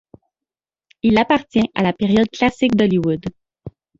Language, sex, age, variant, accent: French, female, 30-39, Français d'Amérique du Nord, Français du Canada